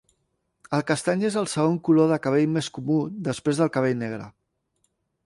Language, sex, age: Catalan, male, 40-49